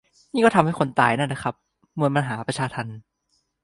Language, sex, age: Thai, male, 19-29